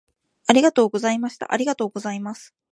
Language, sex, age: Japanese, female, 19-29